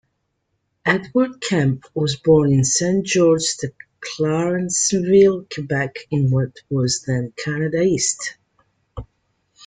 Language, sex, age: English, female, 40-49